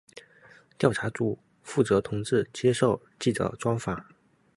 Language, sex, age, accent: Chinese, male, 19-29, 出生地：福建省